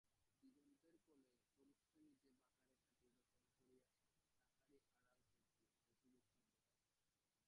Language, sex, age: Bengali, male, under 19